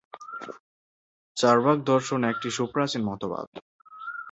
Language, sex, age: Bengali, male, under 19